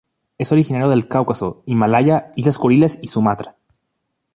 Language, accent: Spanish, México